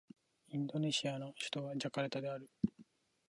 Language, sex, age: Japanese, male, 19-29